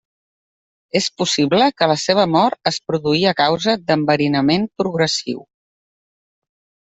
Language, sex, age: Catalan, female, 40-49